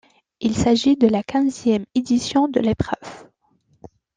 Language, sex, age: French, female, 30-39